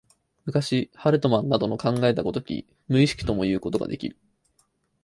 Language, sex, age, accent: Japanese, male, 19-29, 標準語